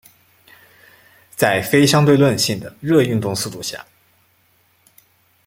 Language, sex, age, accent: Chinese, male, 19-29, 出生地：湖北省